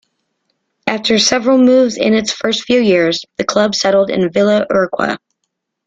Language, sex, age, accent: English, female, 30-39, United States English